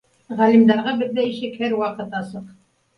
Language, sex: Bashkir, female